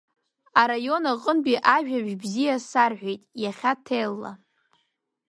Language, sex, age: Abkhazian, female, under 19